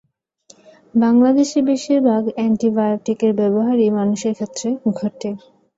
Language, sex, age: Bengali, female, 19-29